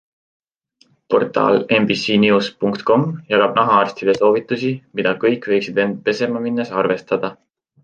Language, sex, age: Estonian, male, 19-29